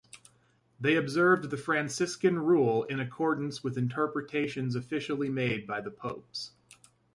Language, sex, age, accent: English, male, 30-39, United States English